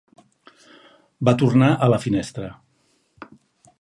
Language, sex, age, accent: Catalan, male, 50-59, Barceloní